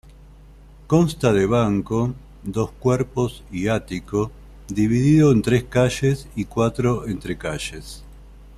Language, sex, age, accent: Spanish, male, 40-49, Rioplatense: Argentina, Uruguay, este de Bolivia, Paraguay